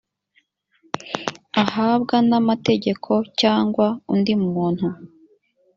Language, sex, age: Kinyarwanda, female, 30-39